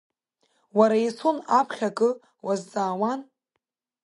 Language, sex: Abkhazian, female